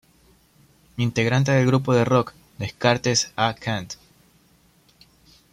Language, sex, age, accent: Spanish, male, 19-29, Andino-Pacífico: Colombia, Perú, Ecuador, oeste de Bolivia y Venezuela andina